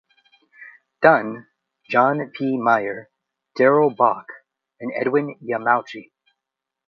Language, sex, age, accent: English, male, 19-29, United States English